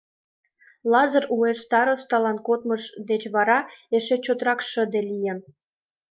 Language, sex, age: Mari, female, 19-29